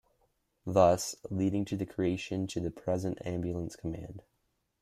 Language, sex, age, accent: English, male, under 19, United States English